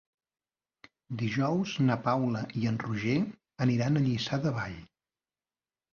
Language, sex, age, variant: Catalan, male, 40-49, Central